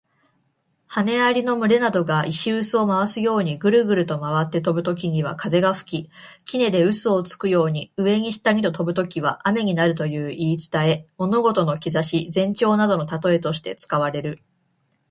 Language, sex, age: Japanese, female, 19-29